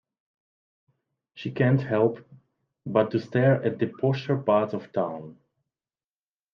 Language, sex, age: English, male, 30-39